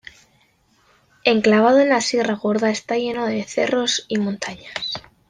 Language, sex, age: Spanish, female, 19-29